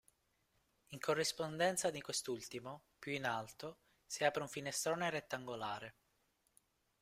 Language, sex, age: Italian, male, 19-29